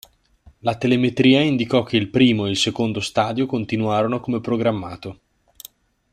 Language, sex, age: Italian, male, 19-29